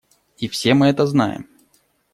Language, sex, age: Russian, male, 40-49